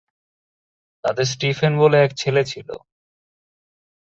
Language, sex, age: Bengali, male, 19-29